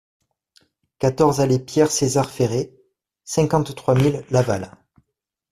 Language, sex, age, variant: French, male, 30-39, Français de métropole